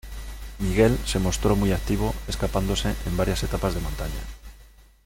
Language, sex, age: Spanish, male, 40-49